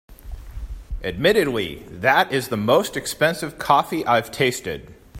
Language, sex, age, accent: English, male, 30-39, United States English